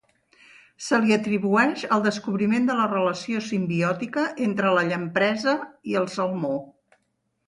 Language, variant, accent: Catalan, Central, central